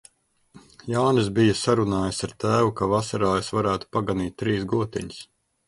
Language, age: Latvian, 40-49